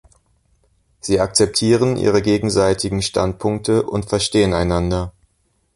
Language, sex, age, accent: German, male, 19-29, Deutschland Deutsch